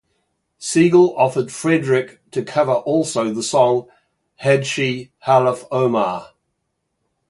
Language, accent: English, England English; New Zealand English